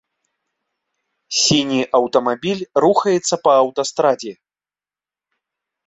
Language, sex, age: Belarusian, male, 40-49